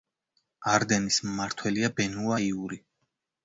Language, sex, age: Georgian, male, 30-39